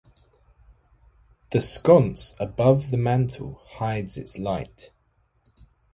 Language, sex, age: English, male, 40-49